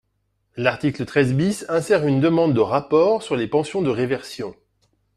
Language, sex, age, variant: French, male, 40-49, Français de métropole